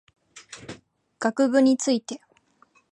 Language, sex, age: Japanese, female, 19-29